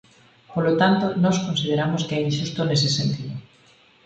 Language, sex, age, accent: Galician, female, 40-49, Normativo (estándar)